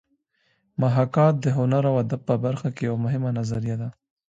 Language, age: Pashto, 19-29